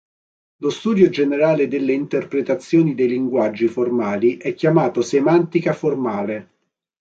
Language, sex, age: Italian, male, 40-49